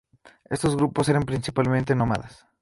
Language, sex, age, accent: Spanish, male, 19-29, México